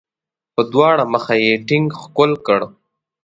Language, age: Pashto, 19-29